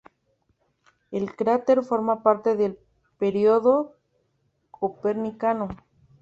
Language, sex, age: Spanish, female, 30-39